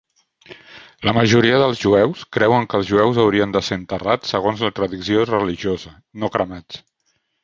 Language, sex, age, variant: Catalan, male, 60-69, Central